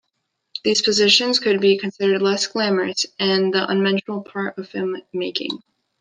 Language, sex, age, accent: English, male, 19-29, United States English